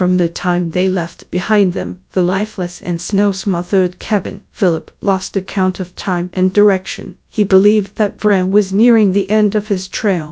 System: TTS, GradTTS